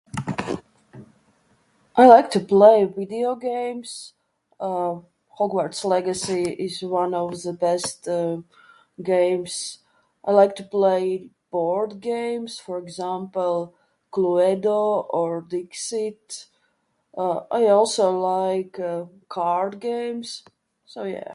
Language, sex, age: English, female, 30-39